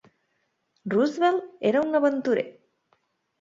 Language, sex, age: Catalan, female, 19-29